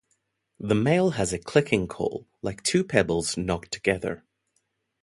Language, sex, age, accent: English, male, 19-29, Southern African (South Africa, Zimbabwe, Namibia)